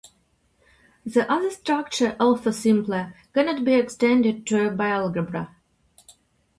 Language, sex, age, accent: English, female, 30-39, Russian